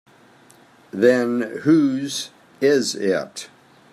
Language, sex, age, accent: English, male, 70-79, United States English